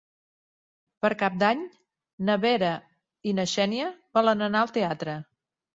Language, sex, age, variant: Catalan, female, 60-69, Central